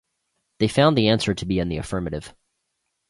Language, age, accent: English, 19-29, United States English